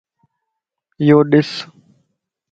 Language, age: Lasi, 19-29